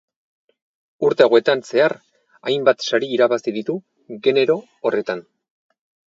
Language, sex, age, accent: Basque, male, 30-39, Erdialdekoa edo Nafarra (Gipuzkoa, Nafarroa)